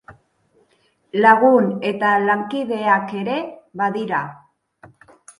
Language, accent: Basque, Mendebalekoa (Araba, Bizkaia, Gipuzkoako mendebaleko herri batzuk)